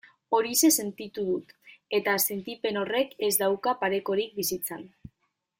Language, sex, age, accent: Basque, female, 19-29, Mendebalekoa (Araba, Bizkaia, Gipuzkoako mendebaleko herri batzuk)